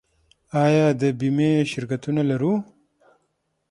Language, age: Pashto, 40-49